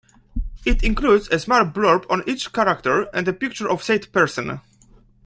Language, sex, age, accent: English, male, 19-29, United States English